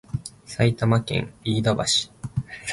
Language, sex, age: Japanese, male, 19-29